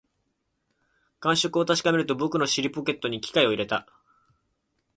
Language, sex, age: Japanese, male, 19-29